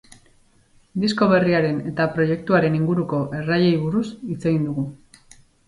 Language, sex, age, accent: Basque, female, 40-49, Erdialdekoa edo Nafarra (Gipuzkoa, Nafarroa)